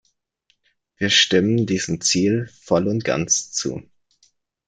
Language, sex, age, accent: German, male, 19-29, Deutschland Deutsch